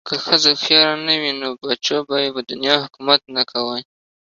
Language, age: Pashto, 19-29